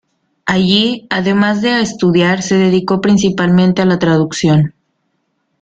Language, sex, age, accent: Spanish, female, 19-29, México